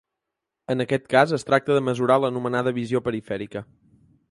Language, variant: Catalan, Central